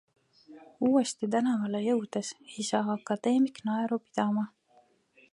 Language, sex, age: Estonian, female, 19-29